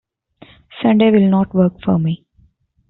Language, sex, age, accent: English, female, 19-29, India and South Asia (India, Pakistan, Sri Lanka)